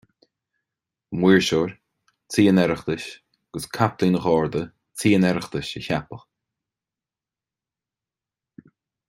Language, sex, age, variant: Irish, male, 19-29, Gaeilge Chonnacht